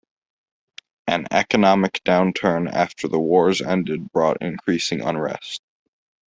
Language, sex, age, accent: English, male, 19-29, United States English